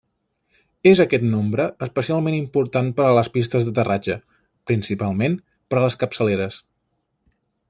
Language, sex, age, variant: Catalan, male, 19-29, Central